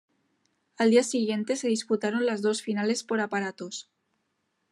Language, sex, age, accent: Spanish, female, under 19, España: Norte peninsular (Asturias, Castilla y León, Cantabria, País Vasco, Navarra, Aragón, La Rioja, Guadalajara, Cuenca)